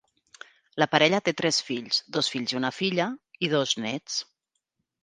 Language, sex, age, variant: Catalan, female, 40-49, Central